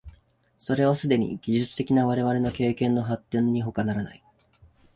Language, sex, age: Japanese, male, 19-29